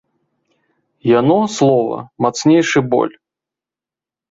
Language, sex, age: Belarusian, male, 30-39